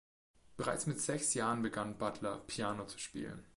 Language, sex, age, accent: German, male, 19-29, Deutschland Deutsch